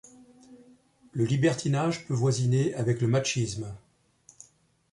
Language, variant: French, Français de métropole